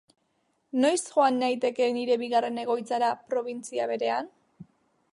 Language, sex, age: Basque, female, 19-29